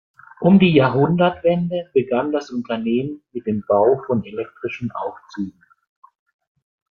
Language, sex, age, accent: German, male, 50-59, Deutschland Deutsch